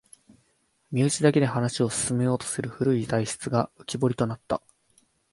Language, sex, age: Japanese, male, 19-29